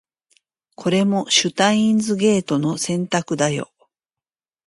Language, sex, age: Japanese, female, 40-49